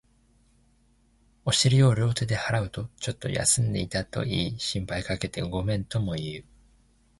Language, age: Japanese, 19-29